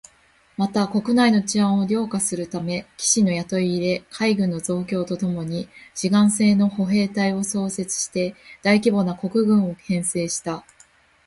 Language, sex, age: Japanese, female, 19-29